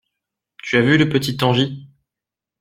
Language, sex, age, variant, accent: French, male, 19-29, Français des départements et régions d'outre-mer, Français de La Réunion